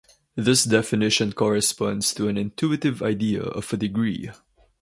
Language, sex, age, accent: English, male, 19-29, Filipino